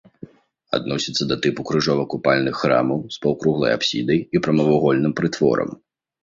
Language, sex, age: Belarusian, male, 19-29